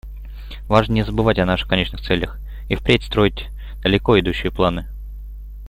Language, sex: Russian, male